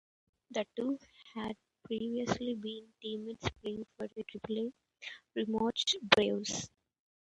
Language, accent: English, United States English